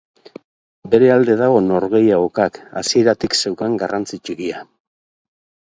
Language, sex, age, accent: Basque, male, 50-59, Mendebalekoa (Araba, Bizkaia, Gipuzkoako mendebaleko herri batzuk)